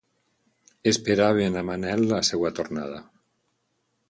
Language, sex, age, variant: Catalan, male, 60-69, Valencià central